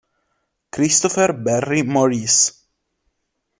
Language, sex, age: Italian, male, 19-29